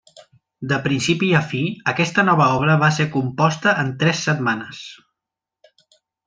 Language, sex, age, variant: Catalan, male, 40-49, Central